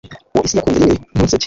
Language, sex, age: Kinyarwanda, male, 19-29